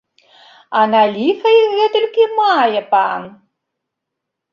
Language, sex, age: Belarusian, female, 60-69